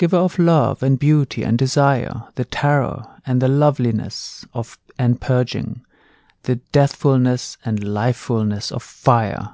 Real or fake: real